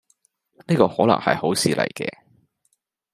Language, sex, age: Cantonese, male, 19-29